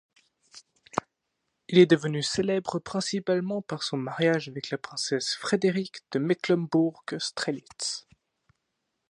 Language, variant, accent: French, Français d'Europe, Français de Suisse